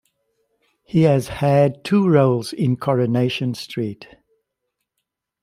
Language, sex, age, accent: English, male, 50-59, Southern African (South Africa, Zimbabwe, Namibia)